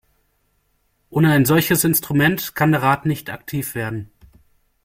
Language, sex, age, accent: German, male, 19-29, Deutschland Deutsch